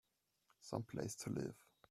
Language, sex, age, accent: English, male, 19-29, England English